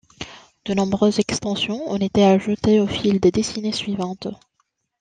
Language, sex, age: French, female, 19-29